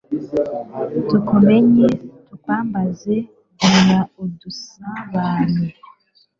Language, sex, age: Kinyarwanda, female, 19-29